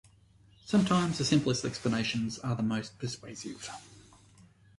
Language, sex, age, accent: English, male, 40-49, Australian English